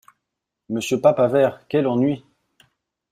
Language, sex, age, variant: French, male, 40-49, Français de métropole